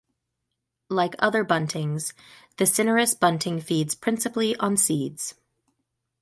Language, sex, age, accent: English, female, 30-39, United States English